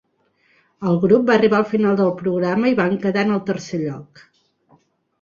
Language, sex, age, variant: Catalan, female, 30-39, Central